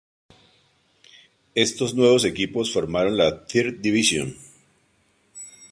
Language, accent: Spanish, Andino-Pacífico: Colombia, Perú, Ecuador, oeste de Bolivia y Venezuela andina